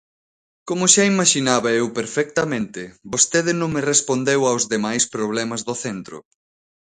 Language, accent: Galician, Normativo (estándar)